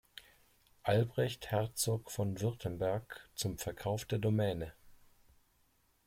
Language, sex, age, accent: German, male, 40-49, Deutschland Deutsch